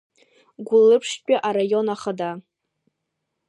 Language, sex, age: Abkhazian, female, under 19